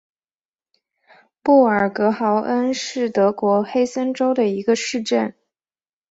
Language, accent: Chinese, 出生地：江苏省